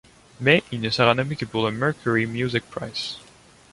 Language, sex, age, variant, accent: French, male, 19-29, Français d'Amérique du Nord, Français du Canada